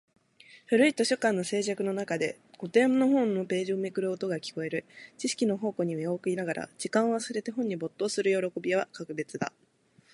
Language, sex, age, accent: Japanese, female, 19-29, 東京